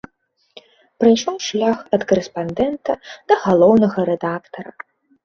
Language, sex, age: Belarusian, female, 19-29